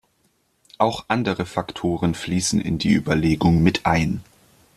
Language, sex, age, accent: German, male, under 19, Deutschland Deutsch